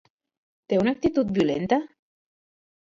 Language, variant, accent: Catalan, Central, central